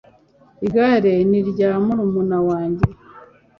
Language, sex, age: Kinyarwanda, female, 30-39